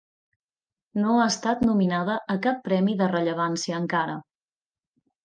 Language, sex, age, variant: Catalan, female, 30-39, Nord-Occidental